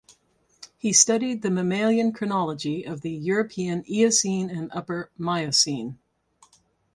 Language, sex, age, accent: English, female, 60-69, United States English